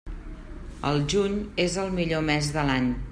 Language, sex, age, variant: Catalan, female, 50-59, Central